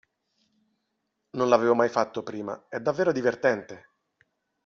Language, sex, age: Italian, male, 40-49